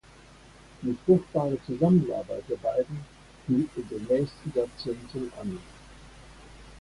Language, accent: German, Deutschland Deutsch